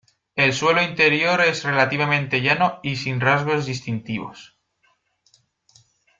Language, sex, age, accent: Spanish, male, 19-29, España: Centro-Sur peninsular (Madrid, Toledo, Castilla-La Mancha)